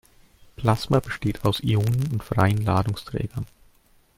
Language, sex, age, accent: German, male, 30-39, Deutschland Deutsch